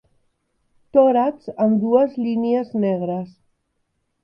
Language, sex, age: Catalan, female, 50-59